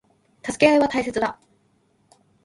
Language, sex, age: Japanese, female, 19-29